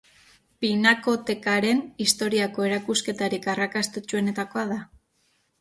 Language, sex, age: Basque, female, 30-39